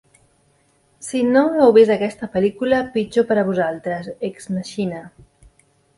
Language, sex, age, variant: Catalan, female, 40-49, Central